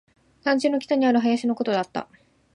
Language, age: Japanese, 19-29